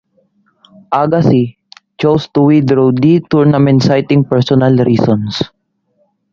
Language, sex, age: English, male, under 19